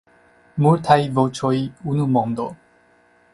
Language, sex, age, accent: Esperanto, male, 30-39, Internacia